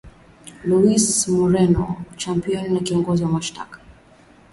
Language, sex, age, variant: Swahili, female, 19-29, Kiswahili Sanifu (EA)